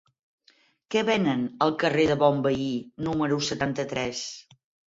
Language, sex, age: Catalan, female, 50-59